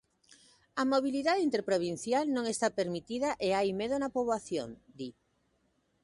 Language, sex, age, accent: Galician, female, 30-39, Normativo (estándar)